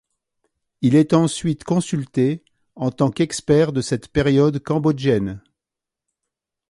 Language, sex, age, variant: French, male, 60-69, Français de métropole